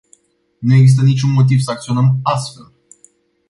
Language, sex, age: Romanian, male, 19-29